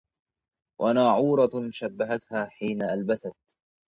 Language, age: Arabic, under 19